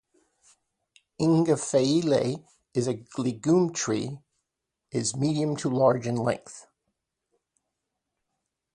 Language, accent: English, United States English